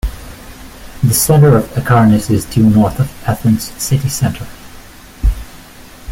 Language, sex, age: English, male, 19-29